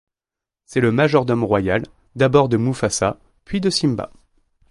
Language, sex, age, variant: French, male, 30-39, Français de métropole